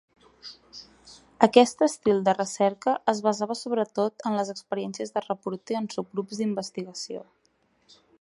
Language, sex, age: Catalan, female, 19-29